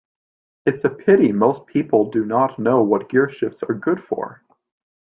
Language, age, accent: English, 19-29, United States English